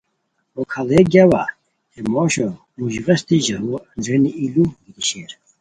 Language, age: Khowar, 30-39